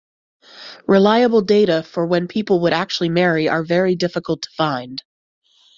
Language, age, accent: English, 30-39, United States English